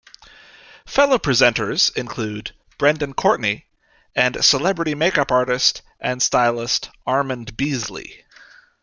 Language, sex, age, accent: English, male, 30-39, Canadian English